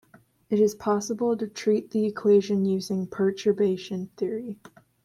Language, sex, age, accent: English, female, under 19, United States English